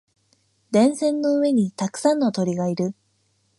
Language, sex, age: Japanese, female, 19-29